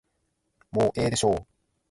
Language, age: Japanese, 30-39